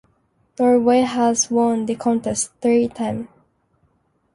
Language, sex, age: English, female, 19-29